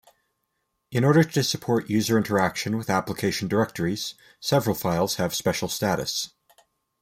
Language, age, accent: English, 19-29, United States English